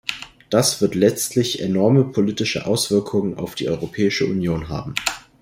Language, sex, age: German, male, under 19